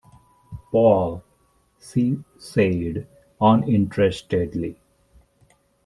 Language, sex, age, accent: English, male, 30-39, India and South Asia (India, Pakistan, Sri Lanka)